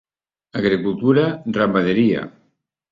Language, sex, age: Catalan, male, 70-79